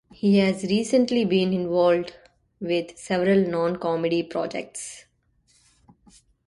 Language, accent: English, India and South Asia (India, Pakistan, Sri Lanka)